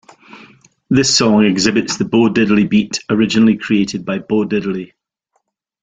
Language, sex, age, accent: English, male, 50-59, Scottish English